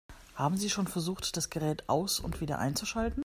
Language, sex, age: German, female, 40-49